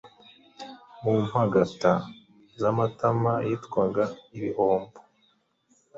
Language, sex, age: Kinyarwanda, male, 19-29